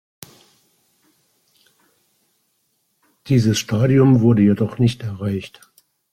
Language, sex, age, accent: German, male, 60-69, Deutschland Deutsch